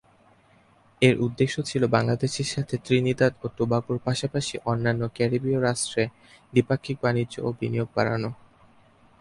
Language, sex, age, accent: Bengali, male, under 19, Native